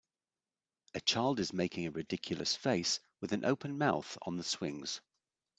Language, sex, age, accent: English, male, 50-59, England English